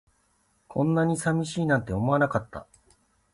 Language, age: Japanese, 40-49